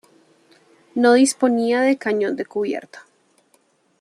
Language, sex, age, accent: Spanish, female, 30-39, Caribe: Cuba, Venezuela, Puerto Rico, República Dominicana, Panamá, Colombia caribeña, México caribeño, Costa del golfo de México